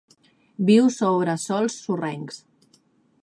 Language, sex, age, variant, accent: Catalan, female, 30-39, Central, central